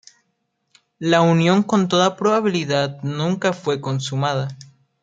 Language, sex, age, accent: Spanish, male, under 19, México